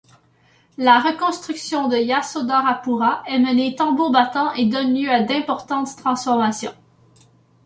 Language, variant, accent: French, Français d'Amérique du Nord, Français du Canada